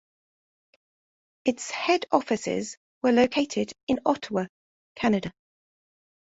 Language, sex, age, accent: English, female, 30-39, England English